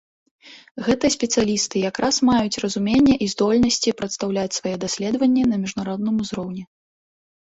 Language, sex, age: Belarusian, female, 19-29